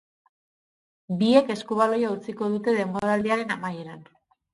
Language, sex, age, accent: Basque, female, 30-39, Mendebalekoa (Araba, Bizkaia, Gipuzkoako mendebaleko herri batzuk)